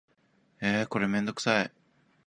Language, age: Japanese, 19-29